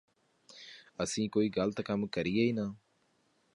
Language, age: Punjabi, 30-39